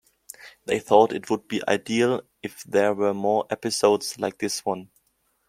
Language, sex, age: English, male, 19-29